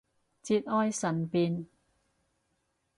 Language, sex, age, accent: Cantonese, female, 30-39, 广州音